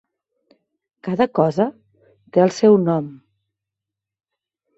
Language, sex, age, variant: Catalan, female, 30-39, Central